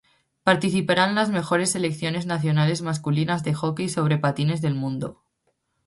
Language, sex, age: Spanish, female, 19-29